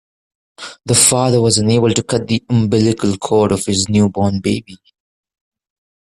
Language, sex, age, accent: English, male, 19-29, India and South Asia (India, Pakistan, Sri Lanka)